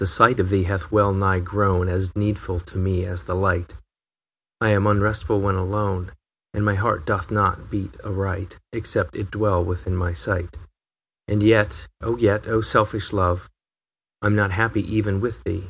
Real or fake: real